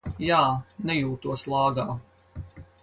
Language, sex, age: Latvian, female, 50-59